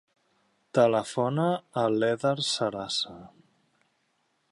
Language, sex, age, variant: Catalan, male, 40-49, Central